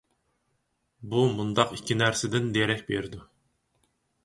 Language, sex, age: Uyghur, male, 30-39